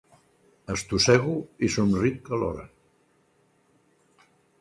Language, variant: Catalan, Central